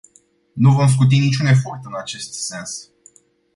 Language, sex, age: Romanian, male, 19-29